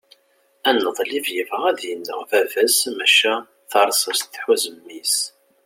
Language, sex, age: Kabyle, male, 30-39